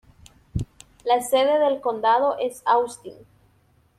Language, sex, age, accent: Spanish, female, 19-29, América central